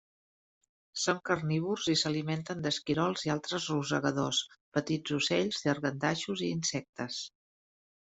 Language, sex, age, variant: Catalan, female, 50-59, Central